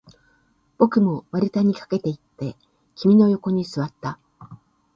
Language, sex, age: Japanese, female, 60-69